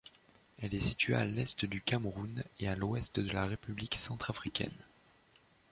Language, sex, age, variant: French, male, 19-29, Français de métropole